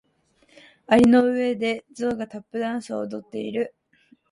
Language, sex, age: Japanese, female, under 19